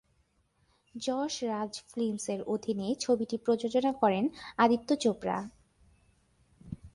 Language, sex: Bengali, female